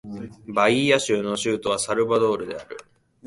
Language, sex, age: Japanese, male, 19-29